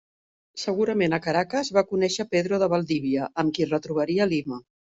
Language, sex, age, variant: Catalan, female, 50-59, Central